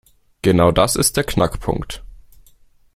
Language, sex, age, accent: German, male, under 19, Deutschland Deutsch